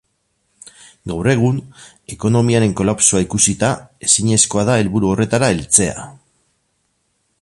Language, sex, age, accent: Basque, male, 50-59, Mendebalekoa (Araba, Bizkaia, Gipuzkoako mendebaleko herri batzuk)